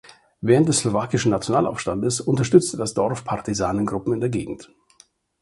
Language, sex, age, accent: German, male, 50-59, Deutschland Deutsch